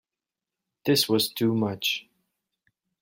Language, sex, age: English, male, 19-29